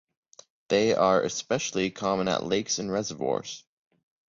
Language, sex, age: English, male, under 19